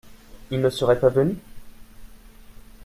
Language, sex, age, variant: French, male, 19-29, Français de métropole